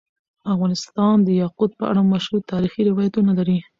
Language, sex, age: Pashto, female, 19-29